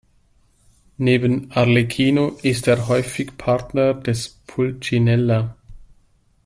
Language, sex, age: German, male, 30-39